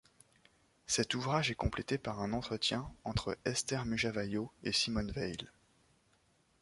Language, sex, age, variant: French, male, 19-29, Français de métropole